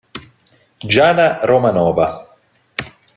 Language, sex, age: Italian, male, 19-29